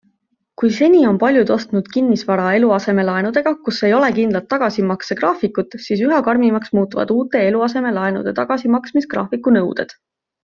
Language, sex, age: Estonian, female, 19-29